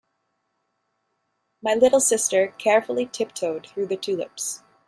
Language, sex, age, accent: English, female, 30-39, United States English